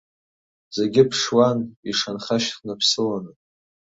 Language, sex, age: Abkhazian, male, under 19